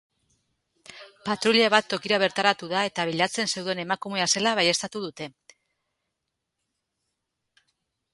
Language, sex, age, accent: Basque, female, 40-49, Mendebalekoa (Araba, Bizkaia, Gipuzkoako mendebaleko herri batzuk)